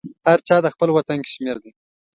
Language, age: Pashto, 19-29